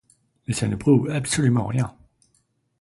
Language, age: French, 30-39